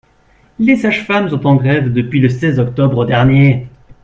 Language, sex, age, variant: French, male, 30-39, Français de métropole